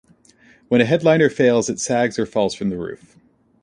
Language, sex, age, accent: English, male, 30-39, United States English